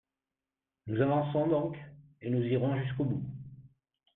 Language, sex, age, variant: French, male, 50-59, Français de métropole